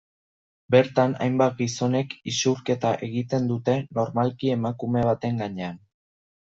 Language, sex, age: Basque, male, under 19